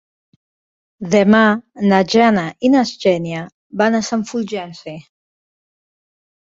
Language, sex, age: Catalan, female, 40-49